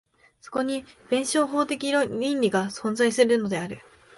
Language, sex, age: Japanese, female, 19-29